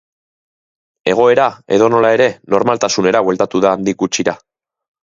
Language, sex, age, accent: Basque, male, 30-39, Mendebalekoa (Araba, Bizkaia, Gipuzkoako mendebaleko herri batzuk)